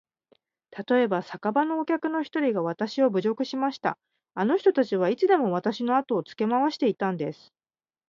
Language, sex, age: Japanese, female, 40-49